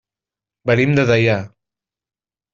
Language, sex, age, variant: Catalan, male, 19-29, Central